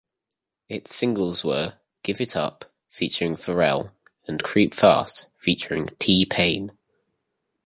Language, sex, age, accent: English, male, 19-29, England English